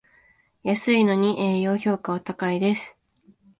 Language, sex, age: Japanese, female, 19-29